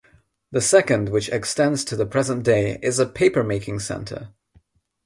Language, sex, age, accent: English, male, 19-29, England English; India and South Asia (India, Pakistan, Sri Lanka)